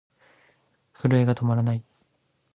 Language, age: Japanese, 19-29